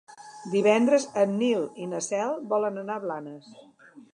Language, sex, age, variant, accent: Catalan, female, 60-69, Central, central